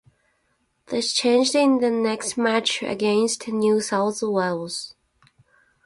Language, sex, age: English, female, 19-29